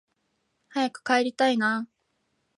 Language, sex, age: Japanese, female, 19-29